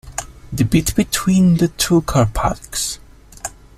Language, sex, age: English, male, 19-29